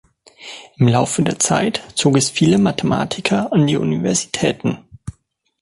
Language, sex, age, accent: German, male, 19-29, Deutschland Deutsch